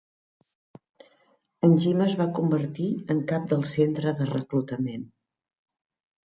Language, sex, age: Catalan, female, 60-69